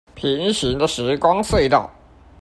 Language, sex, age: Chinese, male, 19-29